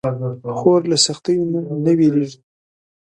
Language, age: Pashto, 30-39